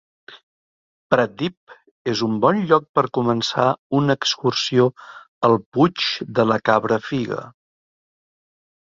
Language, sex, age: Catalan, male, 50-59